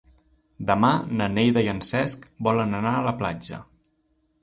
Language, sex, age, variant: Catalan, male, 30-39, Central